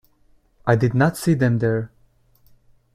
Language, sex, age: English, male, 19-29